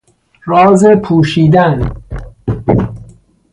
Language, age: Persian, 30-39